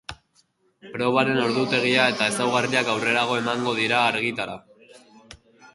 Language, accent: Basque, Erdialdekoa edo Nafarra (Gipuzkoa, Nafarroa)